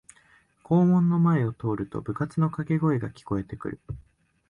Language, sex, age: Japanese, male, 19-29